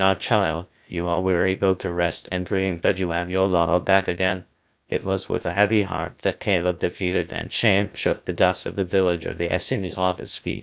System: TTS, GlowTTS